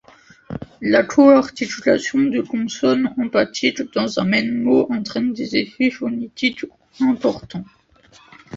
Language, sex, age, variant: French, male, under 19, Français de métropole